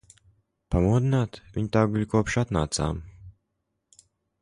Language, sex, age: Latvian, male, 19-29